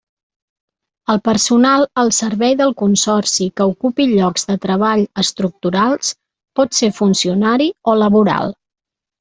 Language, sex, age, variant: Catalan, female, 40-49, Central